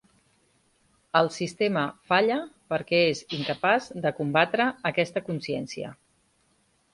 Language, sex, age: Catalan, female, 40-49